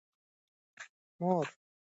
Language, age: Pashto, 19-29